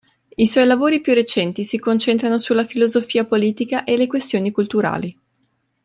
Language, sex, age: Italian, female, 19-29